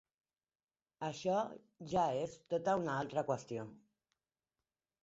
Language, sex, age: Catalan, female, 30-39